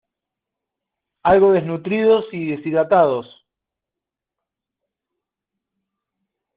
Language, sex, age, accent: Spanish, male, 40-49, Rioplatense: Argentina, Uruguay, este de Bolivia, Paraguay